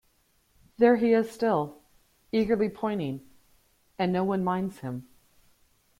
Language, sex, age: English, female, 40-49